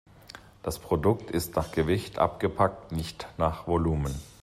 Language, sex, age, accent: German, male, 40-49, Deutschland Deutsch